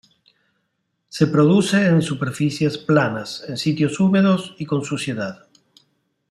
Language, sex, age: Spanish, male, 50-59